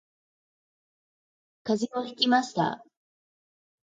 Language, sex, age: Japanese, female, 50-59